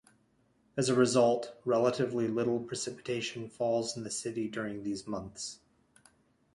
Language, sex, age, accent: English, male, 30-39, United States English